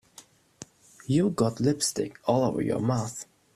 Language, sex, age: English, male, 19-29